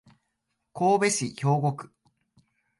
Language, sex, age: Japanese, male, 19-29